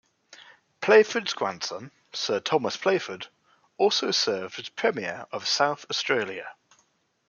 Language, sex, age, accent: English, male, 19-29, England English